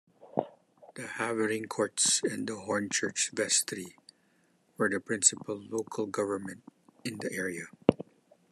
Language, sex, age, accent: English, male, 50-59, Filipino